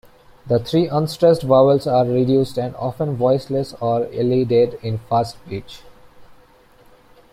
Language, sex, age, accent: English, male, 19-29, India and South Asia (India, Pakistan, Sri Lanka)